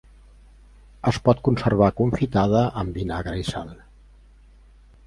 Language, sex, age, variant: Catalan, male, 50-59, Central